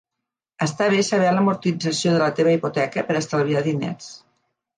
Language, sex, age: Catalan, female, 50-59